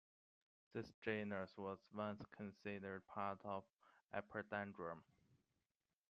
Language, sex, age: English, male, 30-39